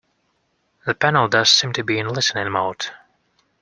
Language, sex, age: English, male, 19-29